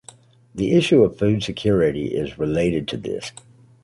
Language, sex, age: English, male, 50-59